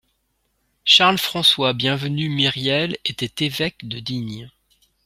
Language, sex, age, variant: French, male, 30-39, Français de métropole